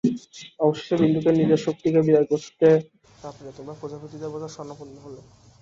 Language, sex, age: Bengali, male, under 19